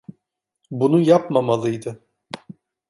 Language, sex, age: Turkish, male, 50-59